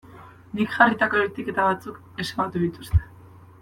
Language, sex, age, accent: Basque, female, 19-29, Mendebalekoa (Araba, Bizkaia, Gipuzkoako mendebaleko herri batzuk)